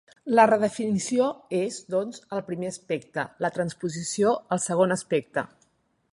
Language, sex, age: Catalan, female, 40-49